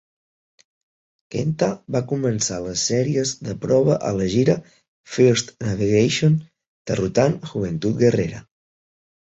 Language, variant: Catalan, Central